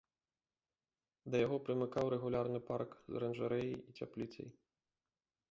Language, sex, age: Belarusian, male, 30-39